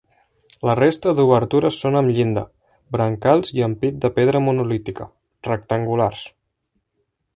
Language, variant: Catalan, Central